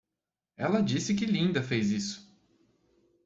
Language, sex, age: Portuguese, male, 19-29